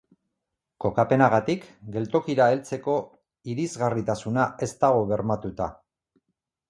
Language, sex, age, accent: Basque, male, 50-59, Mendebalekoa (Araba, Bizkaia, Gipuzkoako mendebaleko herri batzuk)